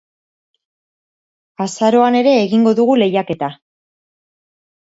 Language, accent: Basque, Mendebalekoa (Araba, Bizkaia, Gipuzkoako mendebaleko herri batzuk)